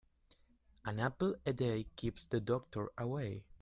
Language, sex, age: English, male, 19-29